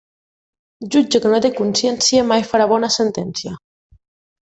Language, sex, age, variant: Catalan, female, 19-29, Septentrional